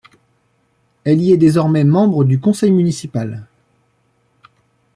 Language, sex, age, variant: French, male, 40-49, Français de métropole